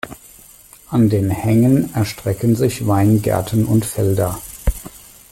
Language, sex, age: German, male, 40-49